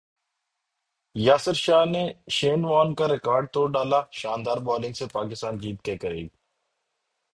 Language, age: Urdu, 30-39